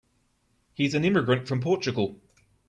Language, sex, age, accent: English, male, 30-39, Australian English